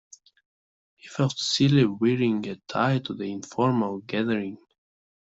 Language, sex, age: English, male, 19-29